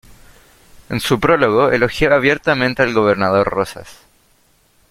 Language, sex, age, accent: Spanish, male, under 19, Chileno: Chile, Cuyo